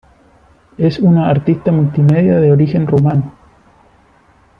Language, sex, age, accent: Spanish, male, 30-39, Chileno: Chile, Cuyo